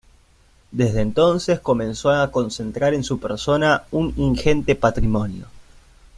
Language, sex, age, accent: Spanish, male, 19-29, Rioplatense: Argentina, Uruguay, este de Bolivia, Paraguay